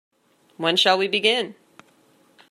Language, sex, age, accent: English, female, 19-29, Canadian English